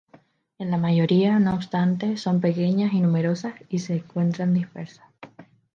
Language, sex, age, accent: Spanish, female, 19-29, España: Islas Canarias